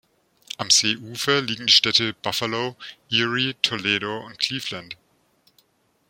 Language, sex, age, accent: German, male, 40-49, Deutschland Deutsch